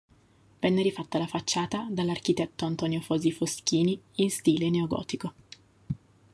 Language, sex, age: Italian, female, 30-39